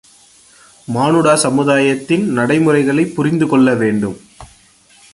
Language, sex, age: Tamil, male, 19-29